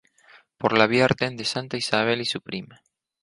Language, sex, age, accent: Spanish, male, 19-29, Rioplatense: Argentina, Uruguay, este de Bolivia, Paraguay